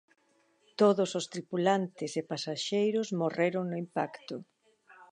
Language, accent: Galician, Normativo (estándar)